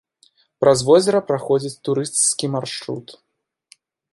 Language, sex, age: Belarusian, male, 19-29